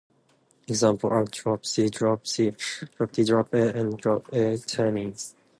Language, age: English, 19-29